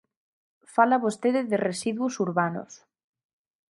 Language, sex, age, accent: Galician, female, 19-29, Central (gheada); Normativo (estándar)